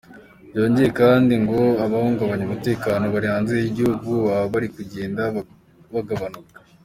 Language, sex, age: Kinyarwanda, male, under 19